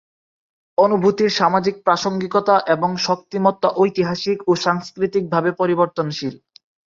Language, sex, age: Bengali, male, 19-29